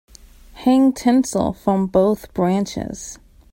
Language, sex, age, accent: English, female, 19-29, United States English